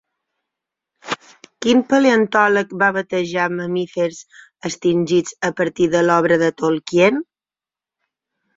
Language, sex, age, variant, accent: Catalan, female, 40-49, Balear, mallorquí; Palma